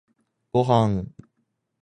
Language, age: Japanese, 19-29